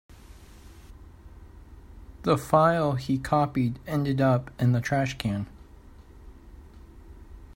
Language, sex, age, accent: English, male, 19-29, United States English